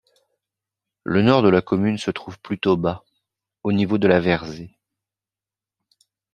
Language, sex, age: French, male, 40-49